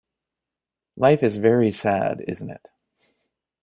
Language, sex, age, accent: English, male, 30-39, Canadian English